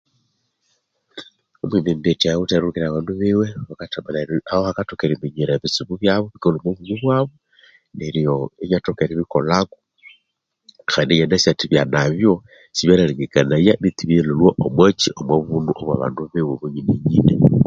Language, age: Konzo, 50-59